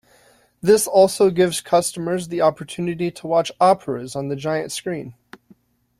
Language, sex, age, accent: English, male, 19-29, United States English